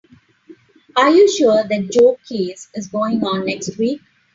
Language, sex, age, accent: English, female, 50-59, India and South Asia (India, Pakistan, Sri Lanka)